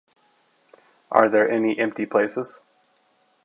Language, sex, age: English, male, 30-39